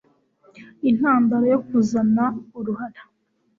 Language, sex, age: Kinyarwanda, female, 19-29